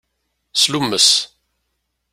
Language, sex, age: Kabyle, male, 40-49